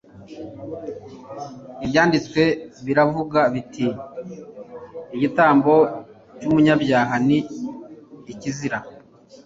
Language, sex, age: Kinyarwanda, male, 30-39